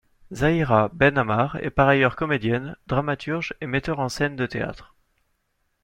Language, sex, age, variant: French, male, 19-29, Français de métropole